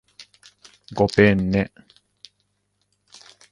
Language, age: Japanese, 50-59